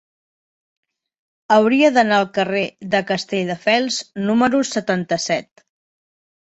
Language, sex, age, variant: Catalan, female, 30-39, Septentrional